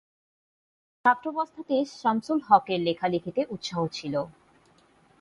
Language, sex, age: Bengali, female, 30-39